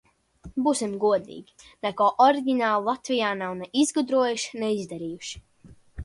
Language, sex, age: Latvian, female, under 19